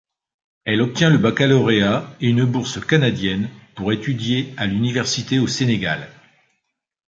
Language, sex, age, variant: French, male, 50-59, Français de métropole